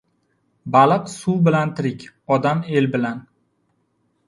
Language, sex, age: Uzbek, male, 19-29